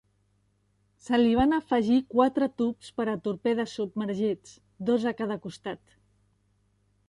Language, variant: Catalan, Central